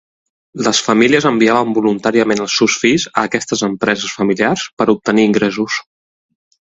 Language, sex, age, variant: Catalan, male, 30-39, Central